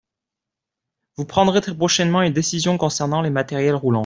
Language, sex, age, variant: French, male, 19-29, Français de métropole